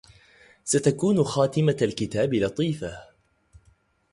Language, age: Arabic, 19-29